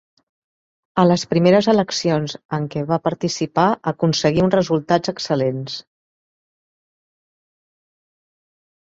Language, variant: Catalan, Central